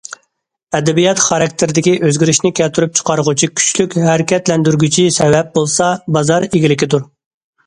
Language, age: Uyghur, 30-39